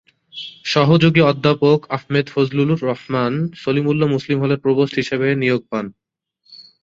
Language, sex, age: Bengali, male, 19-29